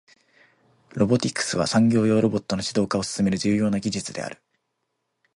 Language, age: Japanese, 19-29